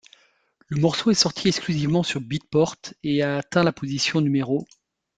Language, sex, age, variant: French, male, 50-59, Français de métropole